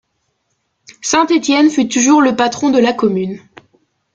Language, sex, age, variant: French, female, 19-29, Français de métropole